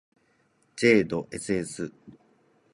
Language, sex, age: Japanese, male, 40-49